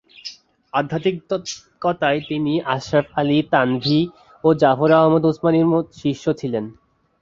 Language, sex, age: Bengali, male, under 19